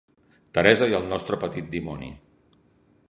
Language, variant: Catalan, Central